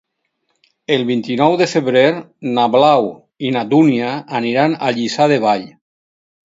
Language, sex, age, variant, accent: Catalan, male, 50-59, Valencià meridional, valencià